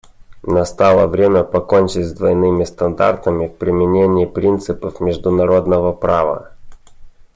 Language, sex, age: Russian, male, 19-29